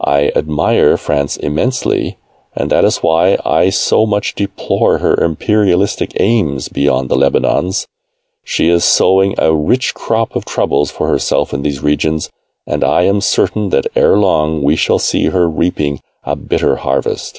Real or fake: real